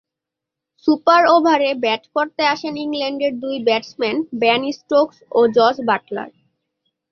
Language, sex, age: Bengali, female, 19-29